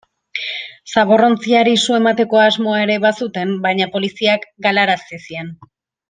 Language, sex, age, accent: Basque, female, 19-29, Erdialdekoa edo Nafarra (Gipuzkoa, Nafarroa)